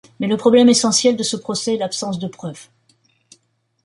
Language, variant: French, Français de métropole